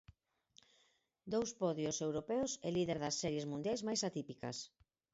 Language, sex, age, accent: Galician, female, 40-49, Central (gheada)